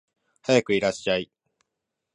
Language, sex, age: Japanese, male, 19-29